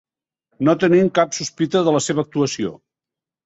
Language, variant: Catalan, Nord-Occidental